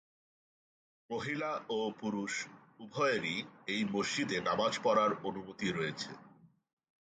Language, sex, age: Bengali, male, 40-49